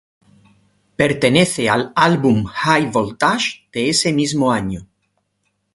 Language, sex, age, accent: Spanish, male, 50-59, España: Sur peninsular (Andalucia, Extremadura, Murcia)